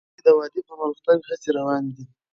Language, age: Pashto, 19-29